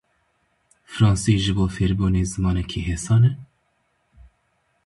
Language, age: Kurdish, 19-29